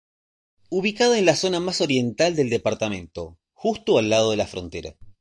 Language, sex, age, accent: Spanish, male, 40-49, Rioplatense: Argentina, Uruguay, este de Bolivia, Paraguay